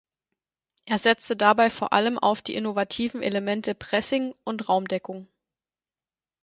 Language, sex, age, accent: German, female, 30-39, Deutschland Deutsch